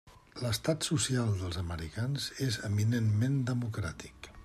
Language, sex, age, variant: Catalan, male, 60-69, Central